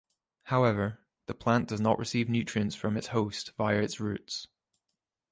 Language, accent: English, Scottish English